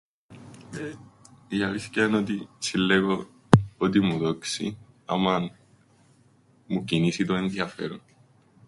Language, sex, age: Greek, male, 19-29